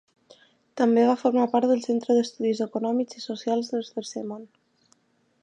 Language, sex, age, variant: Catalan, female, 19-29, Balear